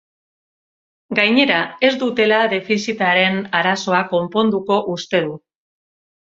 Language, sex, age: Basque, female, 40-49